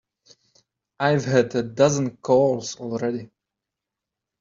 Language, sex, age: English, male, 30-39